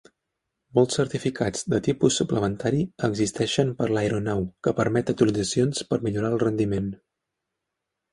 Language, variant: Catalan, Central